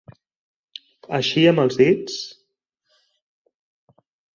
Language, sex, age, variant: Catalan, male, 19-29, Central